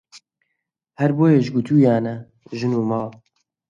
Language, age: Central Kurdish, 19-29